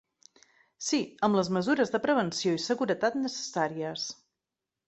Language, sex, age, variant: Catalan, female, 40-49, Central